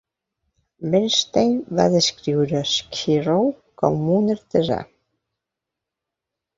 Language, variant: Catalan, Balear